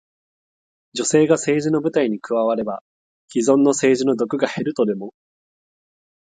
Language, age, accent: Japanese, 19-29, 関西弁